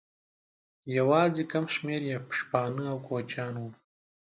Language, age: Pashto, 19-29